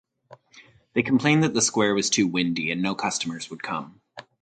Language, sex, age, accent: English, male, 30-39, United States English